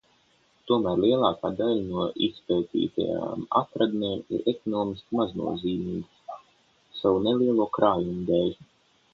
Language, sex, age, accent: Latvian, male, under 19, Vidus dialekts